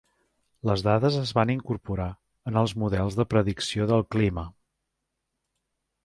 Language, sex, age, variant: Catalan, male, 50-59, Central